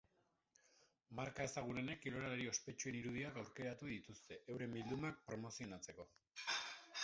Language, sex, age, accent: Basque, female, 30-39, Mendebalekoa (Araba, Bizkaia, Gipuzkoako mendebaleko herri batzuk)